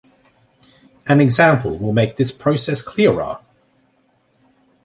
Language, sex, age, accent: English, male, 30-39, Australian English